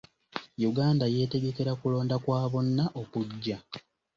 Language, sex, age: Ganda, male, 19-29